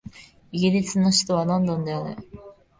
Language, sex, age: Japanese, female, 19-29